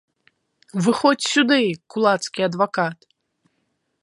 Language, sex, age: Belarusian, female, 19-29